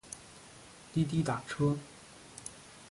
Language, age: Chinese, 30-39